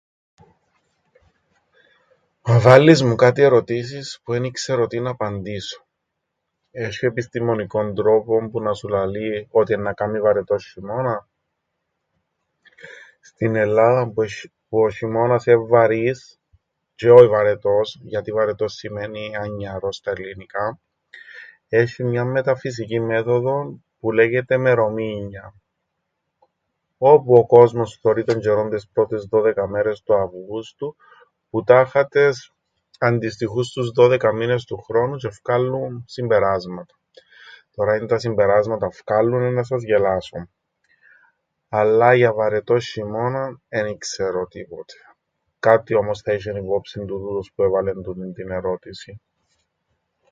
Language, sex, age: Greek, male, 40-49